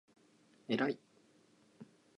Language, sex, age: Japanese, male, under 19